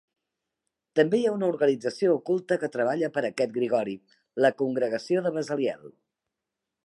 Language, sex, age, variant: Catalan, female, 50-59, Central